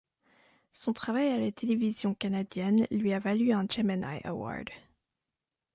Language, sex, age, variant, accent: French, female, 19-29, Français d'Europe, Français de Suisse